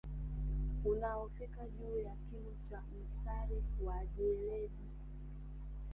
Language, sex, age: Swahili, female, 30-39